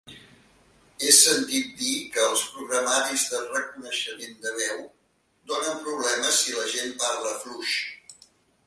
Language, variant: Catalan, Central